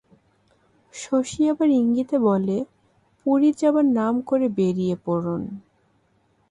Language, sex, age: Bengali, female, 19-29